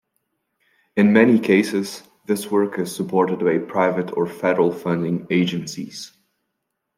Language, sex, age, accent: English, male, 19-29, United States English